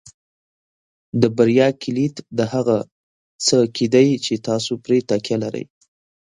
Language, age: Pashto, 19-29